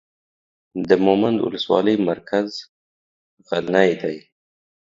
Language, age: Pashto, 30-39